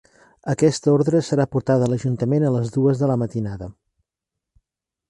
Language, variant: Catalan, Central